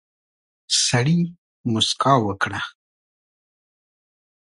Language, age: Pashto, 40-49